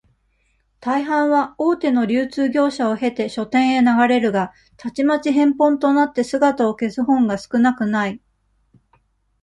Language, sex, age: Japanese, female, 40-49